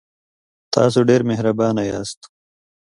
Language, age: Pashto, 30-39